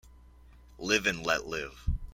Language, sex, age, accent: English, male, under 19, United States English